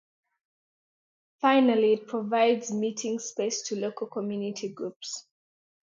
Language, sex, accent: English, female, Ugandan english